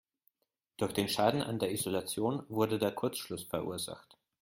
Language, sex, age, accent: German, male, 19-29, Österreichisches Deutsch